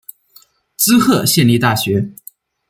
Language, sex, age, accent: Chinese, male, 19-29, 出生地：山西省